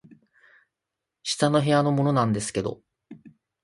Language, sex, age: Japanese, male, 30-39